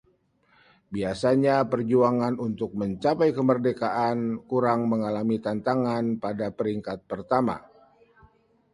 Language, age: Indonesian, 50-59